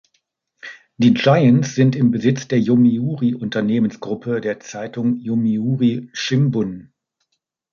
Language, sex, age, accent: German, male, 40-49, Deutschland Deutsch